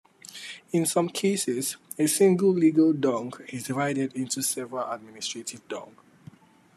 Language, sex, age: English, male, 19-29